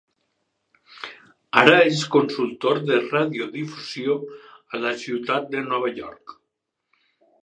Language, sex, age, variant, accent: Catalan, male, 50-59, Valencià central, valencià